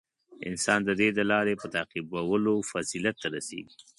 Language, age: Pashto, 30-39